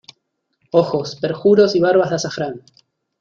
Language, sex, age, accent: Spanish, male, 40-49, Rioplatense: Argentina, Uruguay, este de Bolivia, Paraguay